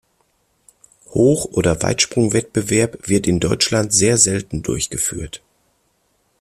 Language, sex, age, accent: German, male, 40-49, Deutschland Deutsch